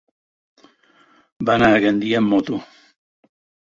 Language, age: Catalan, 70-79